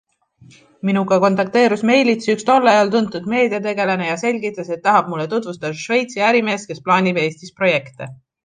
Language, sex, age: Estonian, female, 19-29